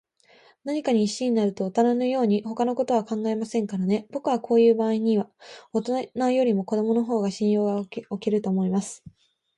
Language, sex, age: Japanese, female, 19-29